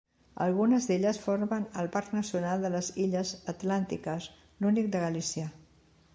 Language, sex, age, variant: Catalan, female, 60-69, Central